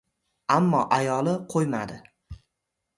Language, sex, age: Uzbek, male, 30-39